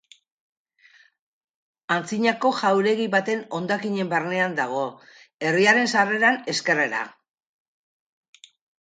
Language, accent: Basque, Mendebalekoa (Araba, Bizkaia, Gipuzkoako mendebaleko herri batzuk)